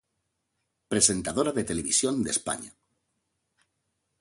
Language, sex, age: Spanish, male, 50-59